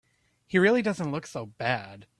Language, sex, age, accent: English, male, 30-39, United States English